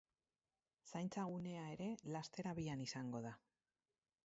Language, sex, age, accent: Basque, female, 50-59, Mendebalekoa (Araba, Bizkaia, Gipuzkoako mendebaleko herri batzuk)